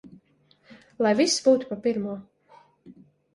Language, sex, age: Latvian, female, 30-39